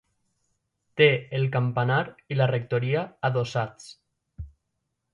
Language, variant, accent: Catalan, Valencià central, valencià